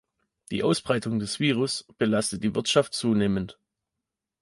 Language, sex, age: German, male, 30-39